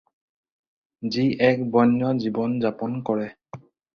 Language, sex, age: Assamese, male, 19-29